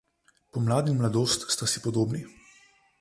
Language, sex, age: Slovenian, male, 30-39